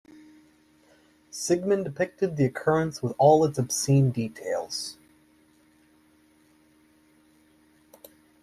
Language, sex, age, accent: English, male, 19-29, United States English